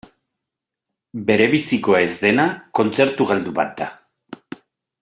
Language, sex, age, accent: Basque, male, 40-49, Erdialdekoa edo Nafarra (Gipuzkoa, Nafarroa)